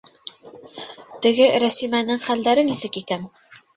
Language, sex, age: Bashkir, female, 30-39